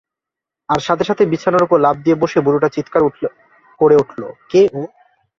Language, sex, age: Bengali, male, 19-29